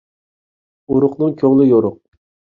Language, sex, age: Uyghur, male, 19-29